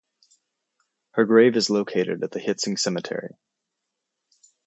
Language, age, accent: English, 19-29, United States English